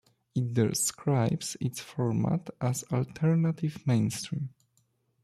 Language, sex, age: English, male, 19-29